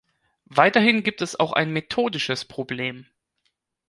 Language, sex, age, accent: German, male, 30-39, Deutschland Deutsch